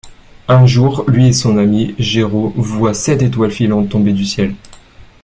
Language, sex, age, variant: French, male, 19-29, Français des départements et régions d'outre-mer